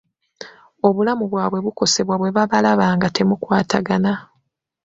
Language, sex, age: Ganda, female, 30-39